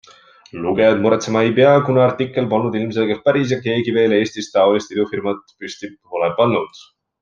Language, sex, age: Estonian, male, 19-29